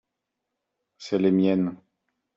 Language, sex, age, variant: French, male, 40-49, Français de métropole